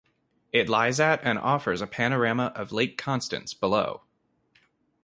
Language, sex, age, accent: English, male, 19-29, United States English